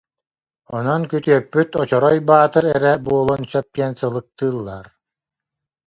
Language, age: Yakut, 50-59